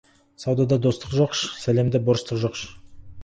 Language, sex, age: Kazakh, male, 19-29